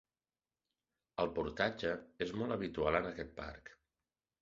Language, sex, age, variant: Catalan, male, 30-39, Central